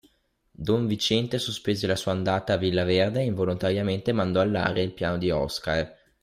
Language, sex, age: Italian, male, under 19